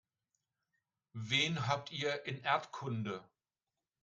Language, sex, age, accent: German, male, 60-69, Deutschland Deutsch